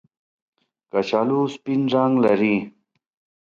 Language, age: Pashto, 30-39